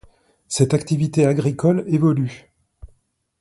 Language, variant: French, Français de métropole